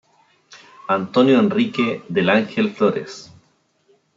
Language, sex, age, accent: Spanish, male, 30-39, Chileno: Chile, Cuyo